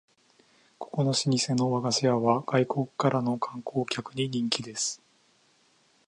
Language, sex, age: Japanese, male, 19-29